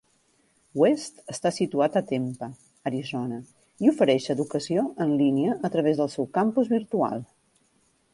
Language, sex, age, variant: Catalan, female, 40-49, Central